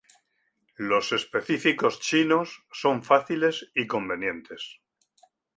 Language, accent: Spanish, España: Centro-Sur peninsular (Madrid, Toledo, Castilla-La Mancha)